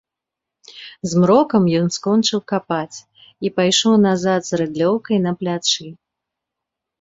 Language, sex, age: Belarusian, female, 30-39